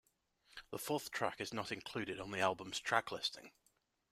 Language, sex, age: English, male, 19-29